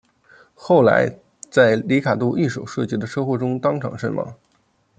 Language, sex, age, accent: Chinese, male, 30-39, 出生地：黑龙江省